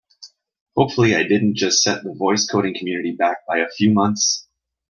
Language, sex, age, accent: English, male, 30-39, Canadian English